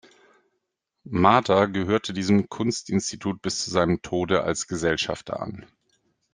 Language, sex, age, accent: German, male, 50-59, Deutschland Deutsch